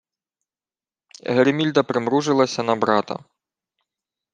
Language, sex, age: Ukrainian, male, 19-29